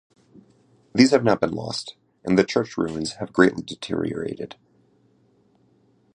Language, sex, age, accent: English, male, 19-29, United States English